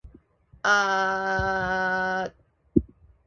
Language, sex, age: Japanese, female, 19-29